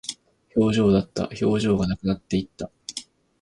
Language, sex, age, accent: Japanese, male, 19-29, 標準語